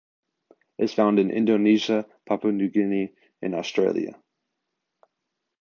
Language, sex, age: English, male, under 19